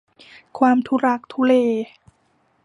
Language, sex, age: Thai, female, 19-29